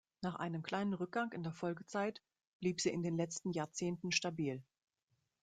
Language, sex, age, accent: German, female, 40-49, Deutschland Deutsch